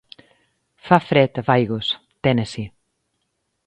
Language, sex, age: Catalan, female, 50-59